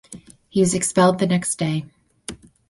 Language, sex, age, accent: English, female, 19-29, United States English